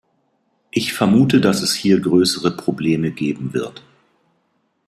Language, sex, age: German, male, 50-59